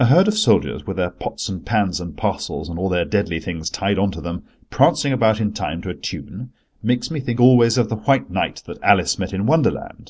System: none